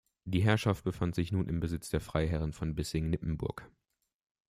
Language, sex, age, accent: German, male, 19-29, Deutschland Deutsch